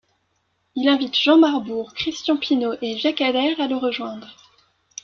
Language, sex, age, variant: French, female, 19-29, Français de métropole